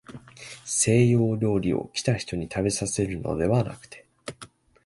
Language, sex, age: Japanese, male, 19-29